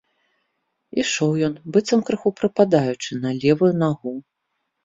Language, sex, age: Belarusian, female, 40-49